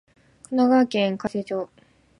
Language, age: Japanese, 19-29